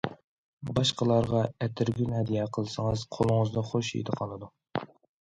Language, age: Uyghur, 19-29